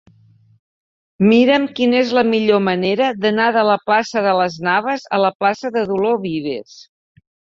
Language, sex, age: Catalan, female, 60-69